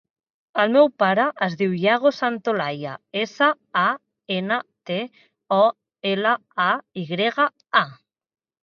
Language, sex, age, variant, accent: Catalan, female, 30-39, Central, central